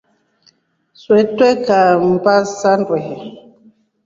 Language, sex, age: Rombo, female, 40-49